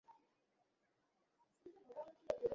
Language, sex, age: Bengali, female, 50-59